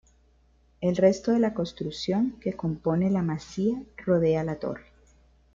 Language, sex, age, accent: Spanish, female, 30-39, Caribe: Cuba, Venezuela, Puerto Rico, República Dominicana, Panamá, Colombia caribeña, México caribeño, Costa del golfo de México